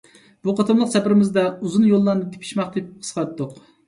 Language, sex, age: Uyghur, male, 30-39